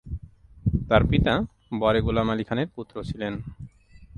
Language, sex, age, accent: Bengali, male, 19-29, Native